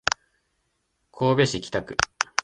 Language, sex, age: Japanese, male, 19-29